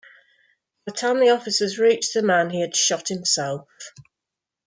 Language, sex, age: English, female, 50-59